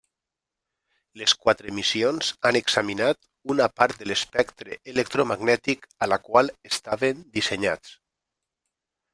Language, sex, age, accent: Catalan, male, 40-49, valencià